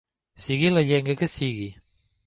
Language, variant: Catalan, Septentrional